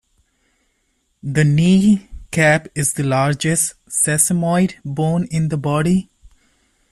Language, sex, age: English, male, 30-39